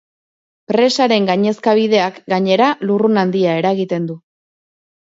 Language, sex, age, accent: Basque, female, 30-39, Erdialdekoa edo Nafarra (Gipuzkoa, Nafarroa)